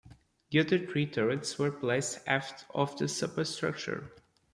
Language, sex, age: English, male, 19-29